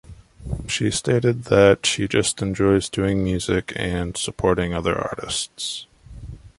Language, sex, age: English, male, 19-29